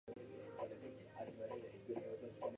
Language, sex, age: English, male, 19-29